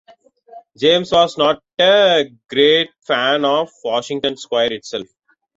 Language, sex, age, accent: English, male, 30-39, Southern African (South Africa, Zimbabwe, Namibia)